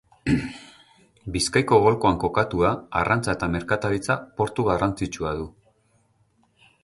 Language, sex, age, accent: Basque, male, 40-49, Mendebalekoa (Araba, Bizkaia, Gipuzkoako mendebaleko herri batzuk)